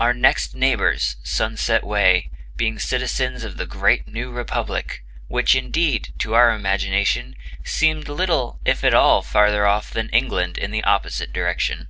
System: none